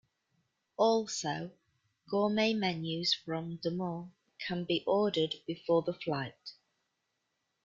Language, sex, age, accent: English, female, 40-49, England English